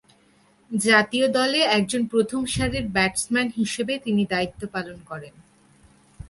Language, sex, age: Bengali, female, 19-29